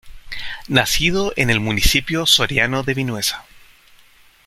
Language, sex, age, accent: Spanish, male, 40-49, Chileno: Chile, Cuyo